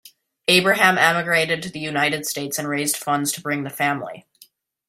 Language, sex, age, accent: English, male, under 19, United States English